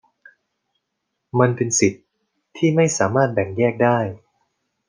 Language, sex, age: Thai, male, 40-49